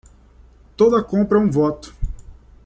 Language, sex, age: Portuguese, male, 19-29